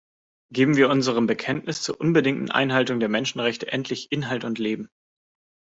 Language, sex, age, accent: German, male, 30-39, Deutschland Deutsch